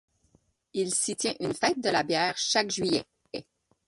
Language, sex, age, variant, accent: French, female, 30-39, Français d'Amérique du Nord, Français du Canada